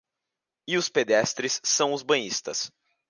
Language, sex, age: Portuguese, male, 19-29